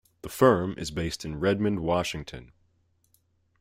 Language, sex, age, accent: English, male, 19-29, United States English